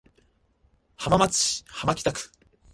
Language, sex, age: Japanese, male, 19-29